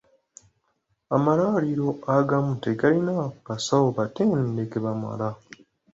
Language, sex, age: Ganda, male, 19-29